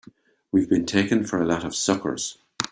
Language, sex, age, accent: English, male, 60-69, Irish English